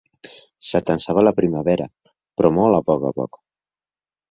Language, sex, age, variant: Catalan, male, under 19, Central